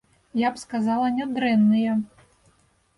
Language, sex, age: Belarusian, female, 30-39